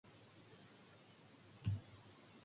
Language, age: English, 19-29